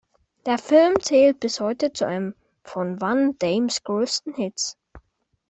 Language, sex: German, male